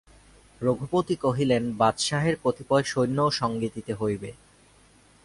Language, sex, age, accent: Bengali, male, 19-29, শুদ্ধ